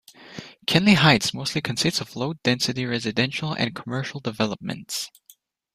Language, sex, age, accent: English, male, under 19, United States English